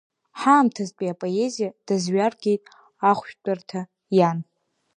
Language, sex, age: Abkhazian, female, under 19